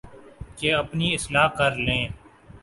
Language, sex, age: Urdu, male, 19-29